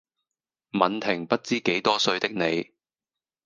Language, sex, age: Cantonese, male, 30-39